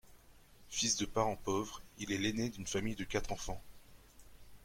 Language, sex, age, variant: French, male, 19-29, Français de métropole